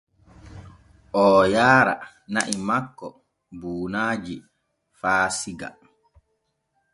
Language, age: Borgu Fulfulde, 30-39